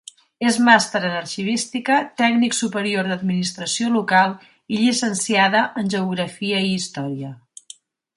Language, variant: Catalan, Central